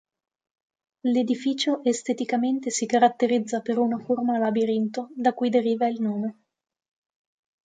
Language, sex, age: Italian, female, 19-29